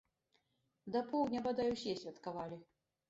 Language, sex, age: Belarusian, female, 50-59